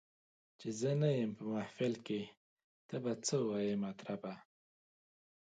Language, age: Pashto, 30-39